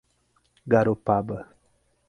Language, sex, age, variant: Portuguese, male, 30-39, Portuguese (Brasil)